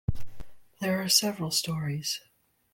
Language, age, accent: English, under 19, United States English